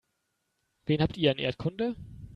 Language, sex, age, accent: German, male, 19-29, Deutschland Deutsch